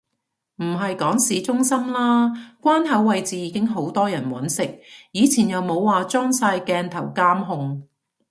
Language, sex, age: Cantonese, female, 40-49